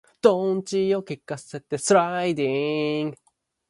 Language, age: English, 19-29